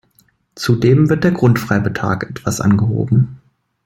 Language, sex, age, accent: German, male, 19-29, Deutschland Deutsch